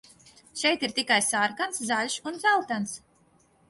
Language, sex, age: Latvian, female, 40-49